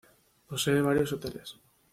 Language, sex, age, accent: Spanish, male, 19-29, España: Norte peninsular (Asturias, Castilla y León, Cantabria, País Vasco, Navarra, Aragón, La Rioja, Guadalajara, Cuenca)